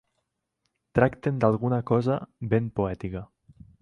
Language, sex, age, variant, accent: Catalan, male, 19-29, Nord-Occidental, Lleidatà